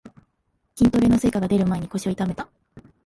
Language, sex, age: Japanese, female, 19-29